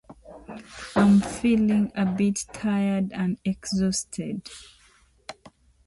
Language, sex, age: English, female, 30-39